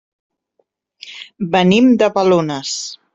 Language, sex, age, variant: Catalan, female, 40-49, Central